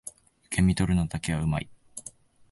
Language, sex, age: Japanese, male, 19-29